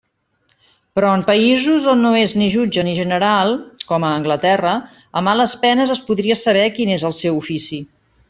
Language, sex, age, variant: Catalan, female, 50-59, Central